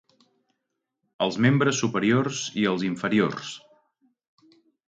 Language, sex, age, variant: Catalan, male, 40-49, Central